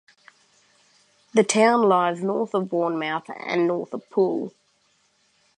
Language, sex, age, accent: English, male, under 19, New Zealand English